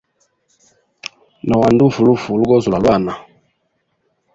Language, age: Hemba, 19-29